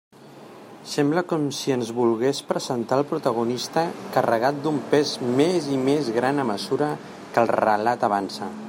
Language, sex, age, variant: Catalan, male, 40-49, Central